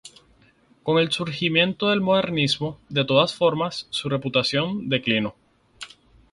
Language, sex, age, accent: Spanish, male, 19-29, Caribe: Cuba, Venezuela, Puerto Rico, República Dominicana, Panamá, Colombia caribeña, México caribeño, Costa del golfo de México